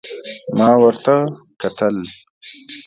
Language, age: Pashto, 30-39